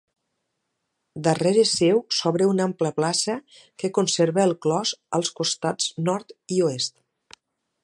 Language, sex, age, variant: Catalan, female, 40-49, Nord-Occidental